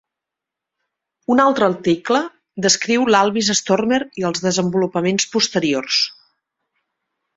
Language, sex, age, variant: Catalan, female, 50-59, Central